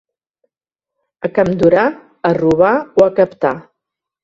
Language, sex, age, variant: Catalan, female, 60-69, Central